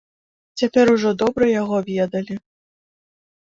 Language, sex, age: Belarusian, female, 30-39